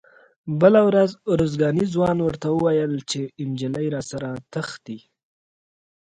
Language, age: Pashto, 19-29